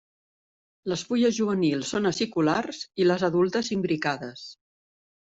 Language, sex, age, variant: Catalan, female, 50-59, Central